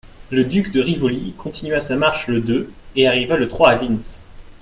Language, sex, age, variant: French, male, 19-29, Français de métropole